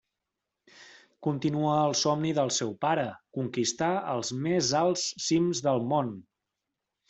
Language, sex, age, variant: Catalan, male, 30-39, Central